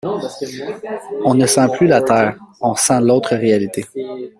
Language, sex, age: French, male, 30-39